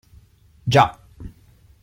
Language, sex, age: Italian, male, 30-39